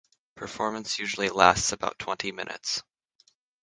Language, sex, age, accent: English, male, under 19, United States English; Canadian English